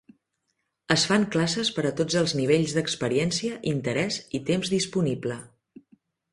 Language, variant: Catalan, Central